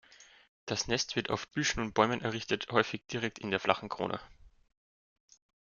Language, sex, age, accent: German, male, 19-29, Österreichisches Deutsch